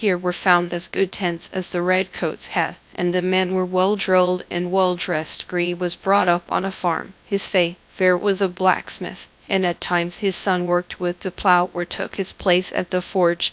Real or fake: fake